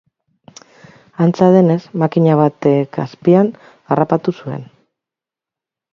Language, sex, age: Basque, female, 40-49